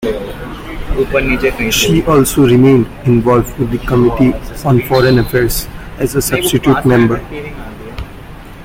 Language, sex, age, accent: English, male, under 19, England English